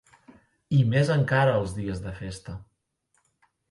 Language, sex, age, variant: Catalan, male, 30-39, Central